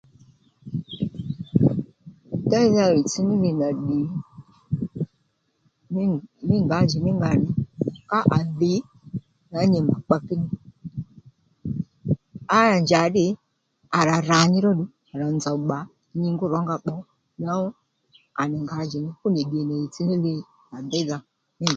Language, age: Lendu, 40-49